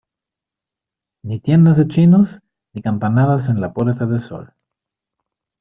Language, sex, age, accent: Spanish, male, 50-59, España: Islas Canarias